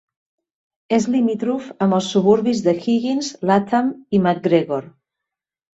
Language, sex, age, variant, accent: Catalan, female, 50-59, Central, central